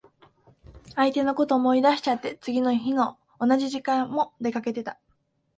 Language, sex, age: Japanese, female, 19-29